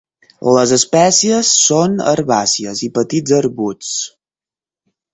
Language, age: Catalan, 19-29